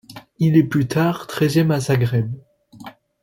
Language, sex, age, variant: French, male, 19-29, Français de métropole